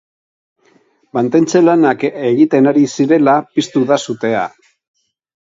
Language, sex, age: Basque, male, 50-59